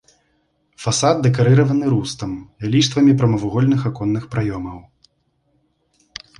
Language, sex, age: Belarusian, male, 19-29